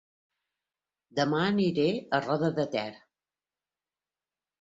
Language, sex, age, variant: Catalan, female, 50-59, Central